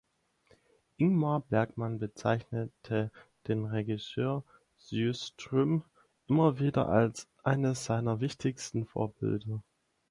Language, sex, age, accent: German, male, 19-29, Deutschland Deutsch